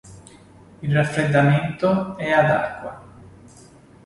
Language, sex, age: Italian, male, 19-29